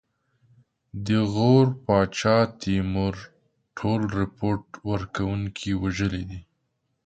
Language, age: Pashto, 30-39